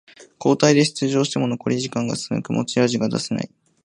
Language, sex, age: Japanese, male, 19-29